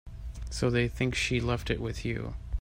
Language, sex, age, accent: English, male, 19-29, United States English